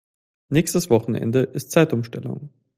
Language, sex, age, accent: German, male, 19-29, Österreichisches Deutsch